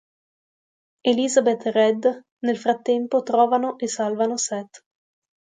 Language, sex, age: Italian, female, 19-29